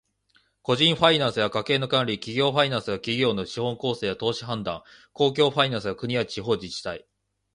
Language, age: Japanese, 19-29